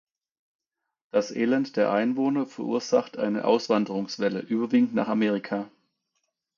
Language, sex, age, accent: German, male, 40-49, Deutschland Deutsch